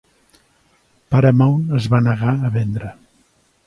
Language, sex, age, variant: Catalan, male, 60-69, Central